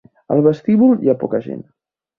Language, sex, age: Catalan, male, 19-29